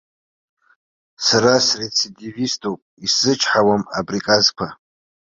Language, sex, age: Abkhazian, male, 40-49